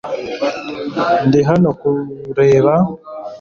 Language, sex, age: Kinyarwanda, male, 19-29